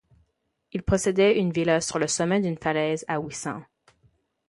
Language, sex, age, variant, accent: French, female, 19-29, Français d'Amérique du Nord, Français du Canada